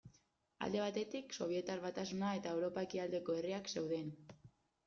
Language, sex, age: Basque, female, 19-29